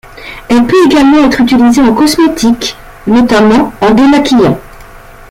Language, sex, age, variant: French, female, 50-59, Français de métropole